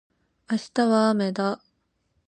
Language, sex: Japanese, female